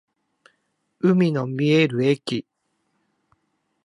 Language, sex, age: Japanese, male, 50-59